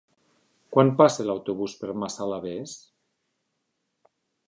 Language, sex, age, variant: Catalan, male, 40-49, Nord-Occidental